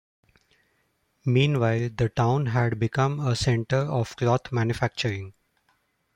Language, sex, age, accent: English, male, 40-49, India and South Asia (India, Pakistan, Sri Lanka)